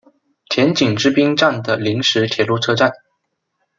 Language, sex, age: Chinese, male, 19-29